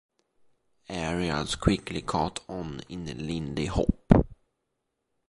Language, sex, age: English, male, 19-29